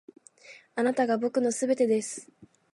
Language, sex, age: Japanese, female, 19-29